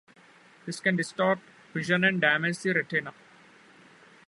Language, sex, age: English, male, 19-29